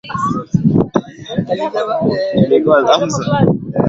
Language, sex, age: Swahili, male, 19-29